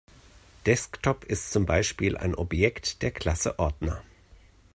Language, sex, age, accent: German, male, 40-49, Deutschland Deutsch